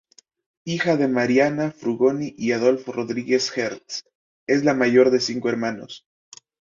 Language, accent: Spanish, América central